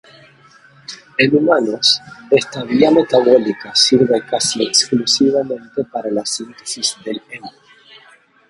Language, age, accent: Spanish, 40-49, Rioplatense: Argentina, Uruguay, este de Bolivia, Paraguay